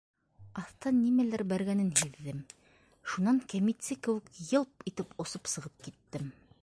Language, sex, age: Bashkir, female, 30-39